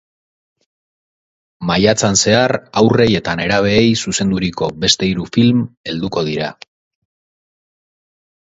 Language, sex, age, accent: Basque, male, 30-39, Erdialdekoa edo Nafarra (Gipuzkoa, Nafarroa)